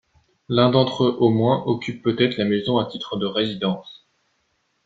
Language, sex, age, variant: French, male, 19-29, Français de métropole